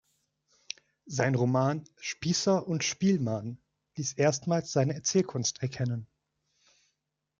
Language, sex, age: German, male, 30-39